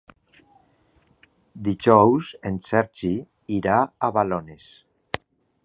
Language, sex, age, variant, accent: Catalan, male, 50-59, Valencià central, valencià